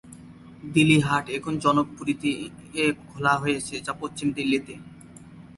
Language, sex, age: Bengali, male, 19-29